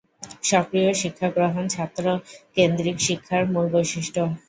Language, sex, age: Bengali, female, 19-29